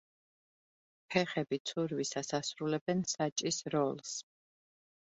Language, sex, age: Georgian, female, 30-39